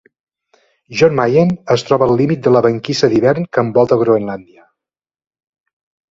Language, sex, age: Catalan, male, 50-59